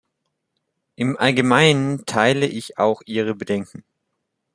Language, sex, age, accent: German, male, under 19, Deutschland Deutsch